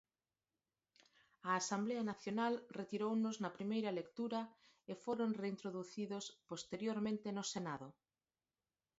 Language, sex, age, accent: Galician, female, 50-59, Normativo (estándar)